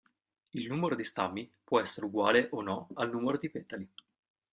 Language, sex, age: Italian, male, 19-29